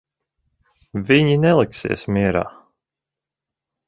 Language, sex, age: Latvian, male, 30-39